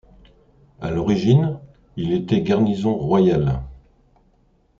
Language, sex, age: French, male, 60-69